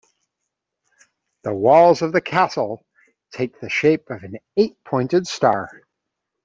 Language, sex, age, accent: English, male, 40-49, Canadian English